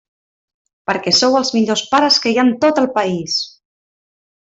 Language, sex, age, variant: Catalan, female, 30-39, Central